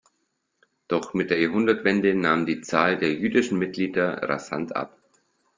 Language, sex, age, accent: German, male, 40-49, Deutschland Deutsch